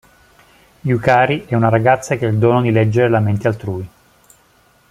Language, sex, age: Italian, male, 40-49